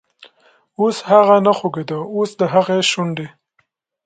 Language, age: Pashto, 30-39